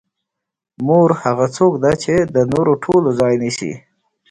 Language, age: Pashto, 40-49